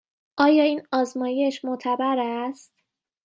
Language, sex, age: Persian, female, 30-39